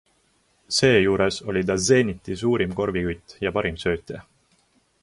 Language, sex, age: Estonian, male, 19-29